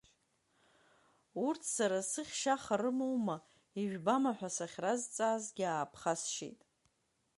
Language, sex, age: Abkhazian, female, 40-49